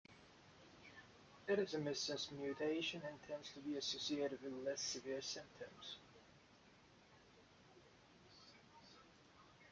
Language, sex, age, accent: English, male, 19-29, England English